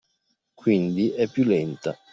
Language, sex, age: Italian, male, 50-59